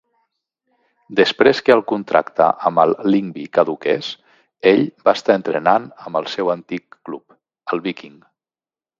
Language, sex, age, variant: Catalan, male, 40-49, Central